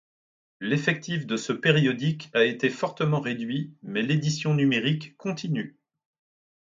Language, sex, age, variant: French, male, 40-49, Français de métropole